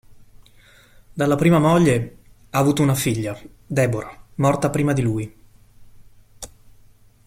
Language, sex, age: Italian, male, 40-49